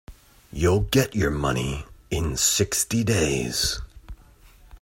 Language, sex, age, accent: English, male, 19-29, United States English